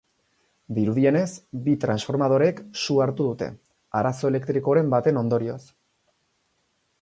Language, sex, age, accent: Basque, male, 19-29, Erdialdekoa edo Nafarra (Gipuzkoa, Nafarroa)